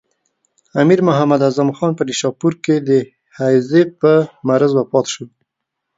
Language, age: Pashto, 19-29